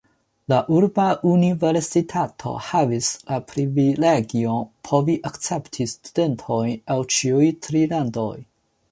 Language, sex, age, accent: Esperanto, male, 19-29, Internacia